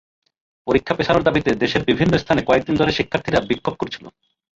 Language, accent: Bengali, প্রমিত